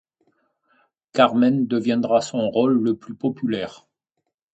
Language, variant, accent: French, Français de métropole, Français du sud de la France